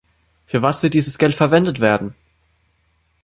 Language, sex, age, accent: German, male, under 19, Deutschland Deutsch